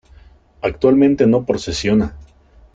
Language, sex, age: Spanish, male, 30-39